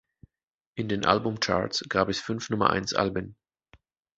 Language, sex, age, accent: German, male, 30-39, Deutschland Deutsch